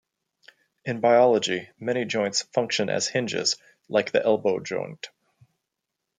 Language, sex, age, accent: English, male, 40-49, United States English